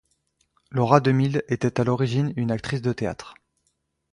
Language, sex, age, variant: French, male, 19-29, Français de métropole